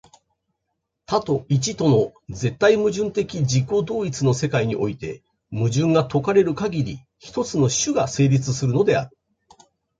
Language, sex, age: Japanese, male, 50-59